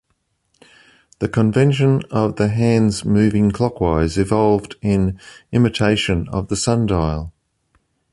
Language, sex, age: English, male, 50-59